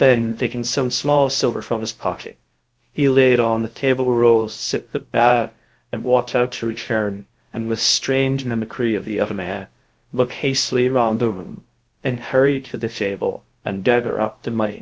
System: TTS, VITS